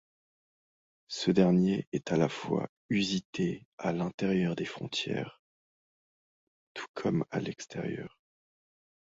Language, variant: French, Français de métropole